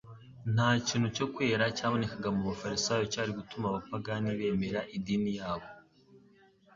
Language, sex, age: Kinyarwanda, male, 19-29